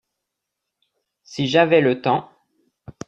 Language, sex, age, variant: French, male, 40-49, Français de métropole